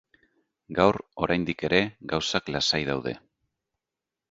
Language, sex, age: Basque, male, 40-49